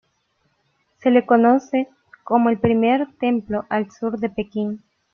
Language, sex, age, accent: Spanish, female, 30-39, América central